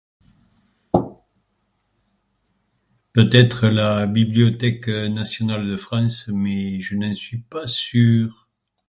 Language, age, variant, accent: French, 70-79, Français de métropole, Français du sud de la France